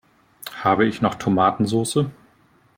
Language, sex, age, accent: German, male, 30-39, Deutschland Deutsch